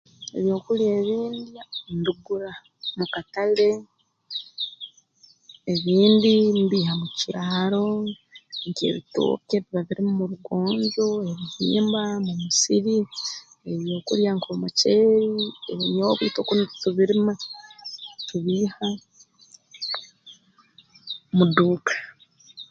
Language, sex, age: Tooro, female, 30-39